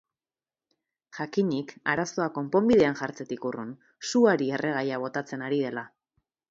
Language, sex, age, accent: Basque, female, 30-39, Erdialdekoa edo Nafarra (Gipuzkoa, Nafarroa)